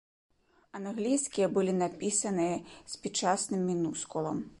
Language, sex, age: Belarusian, female, 30-39